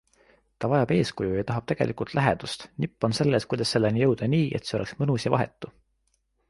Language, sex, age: Estonian, male, 19-29